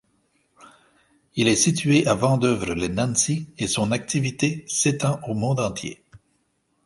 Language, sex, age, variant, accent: French, male, 50-59, Français d'Amérique du Nord, Français du Canada